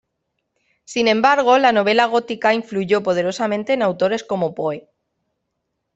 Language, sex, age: Spanish, female, 19-29